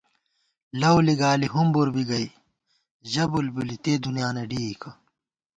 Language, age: Gawar-Bati, 30-39